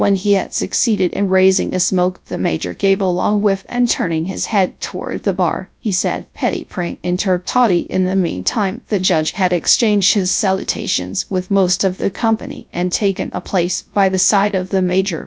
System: TTS, GradTTS